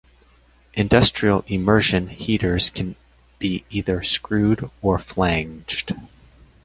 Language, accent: English, United States English